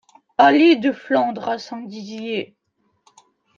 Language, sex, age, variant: French, male, under 19, Français de métropole